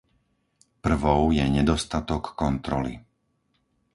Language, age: Slovak, 50-59